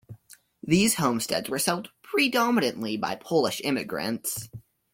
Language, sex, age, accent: English, male, under 19, Canadian English